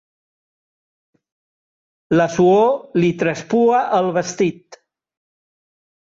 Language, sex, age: Catalan, male, 60-69